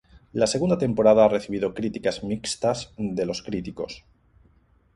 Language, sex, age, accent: Spanish, male, 40-49, España: Sur peninsular (Andalucia, Extremadura, Murcia)